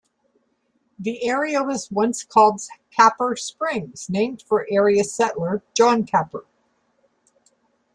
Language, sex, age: English, female, 70-79